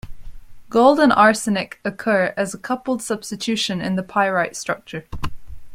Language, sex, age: English, male, 19-29